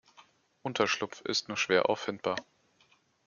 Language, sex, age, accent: German, male, 19-29, Deutschland Deutsch